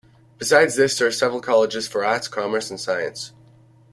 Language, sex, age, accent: English, male, 30-39, United States English